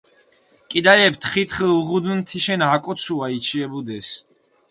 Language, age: Mingrelian, 19-29